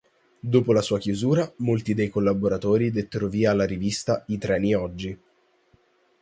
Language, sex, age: Italian, male, under 19